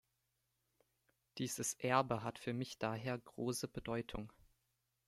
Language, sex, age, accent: German, male, under 19, Deutschland Deutsch